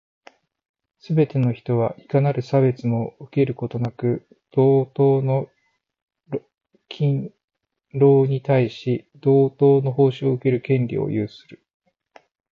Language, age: Japanese, 40-49